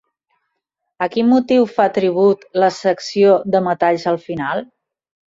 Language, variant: Catalan, Central